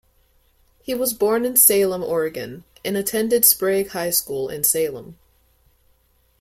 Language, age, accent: English, under 19, United States English